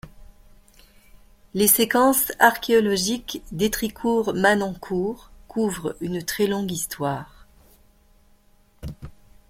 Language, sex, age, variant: French, female, 40-49, Français de métropole